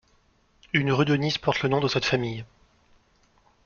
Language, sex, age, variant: French, male, 19-29, Français de métropole